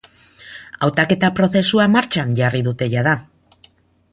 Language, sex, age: Basque, female, 50-59